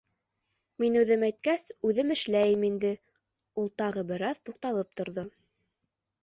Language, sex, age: Bashkir, female, 19-29